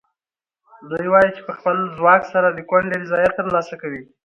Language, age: Pashto, under 19